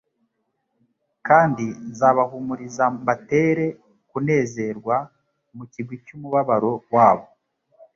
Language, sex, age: Kinyarwanda, male, 19-29